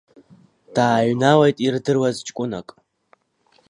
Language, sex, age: Abkhazian, female, 30-39